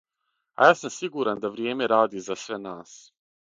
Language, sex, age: Serbian, male, 30-39